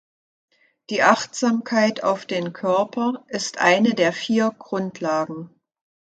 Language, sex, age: German, female, 60-69